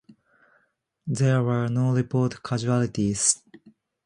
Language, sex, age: English, male, 19-29